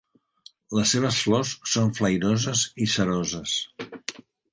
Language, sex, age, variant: Catalan, male, 70-79, Central